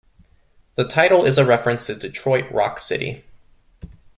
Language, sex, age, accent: English, male, 19-29, United States English